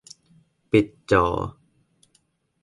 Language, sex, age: Thai, male, 19-29